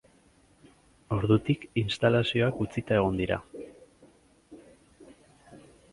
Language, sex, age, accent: Basque, male, 50-59, Mendebalekoa (Araba, Bizkaia, Gipuzkoako mendebaleko herri batzuk)